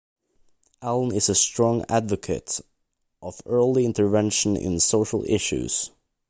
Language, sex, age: English, male, under 19